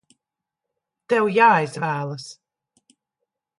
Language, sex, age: Latvian, female, 60-69